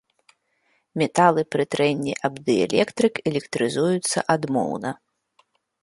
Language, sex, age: Belarusian, female, 30-39